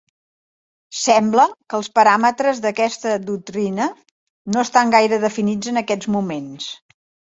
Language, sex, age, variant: Catalan, female, 60-69, Central